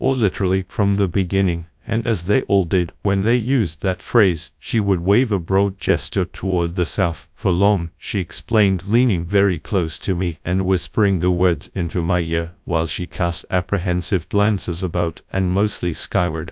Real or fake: fake